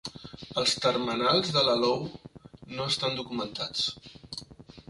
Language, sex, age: Catalan, male, 40-49